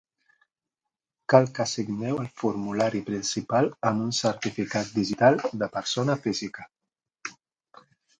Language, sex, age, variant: Catalan, male, 40-49, Central